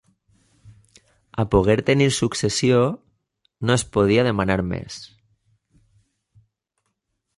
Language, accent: Catalan, valencià